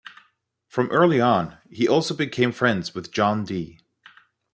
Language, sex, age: English, male, 30-39